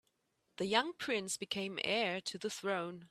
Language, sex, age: English, female, 40-49